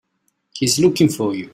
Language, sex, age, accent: English, male, 19-29, Hong Kong English